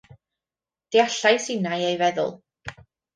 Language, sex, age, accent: Welsh, female, 19-29, Y Deyrnas Unedig Cymraeg